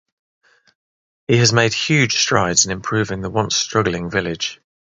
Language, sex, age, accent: English, male, 30-39, England English